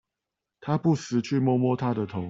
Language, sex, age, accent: Chinese, male, 30-39, 出生地：新北市